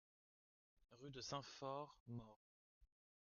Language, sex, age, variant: French, male, 19-29, Français de métropole